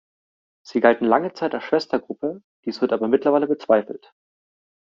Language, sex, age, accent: German, male, 19-29, Deutschland Deutsch